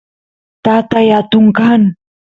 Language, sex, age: Santiago del Estero Quichua, female, 19-29